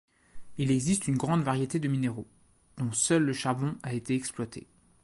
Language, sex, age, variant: French, male, 19-29, Français de métropole